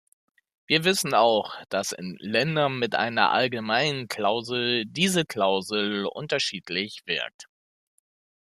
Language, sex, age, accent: German, male, 30-39, Deutschland Deutsch